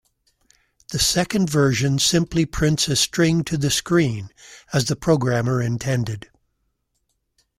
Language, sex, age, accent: English, male, 70-79, United States English